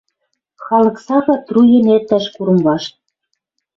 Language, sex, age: Western Mari, female, 50-59